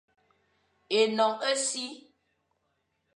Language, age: Fang, under 19